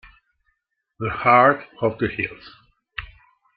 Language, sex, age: Italian, male, 60-69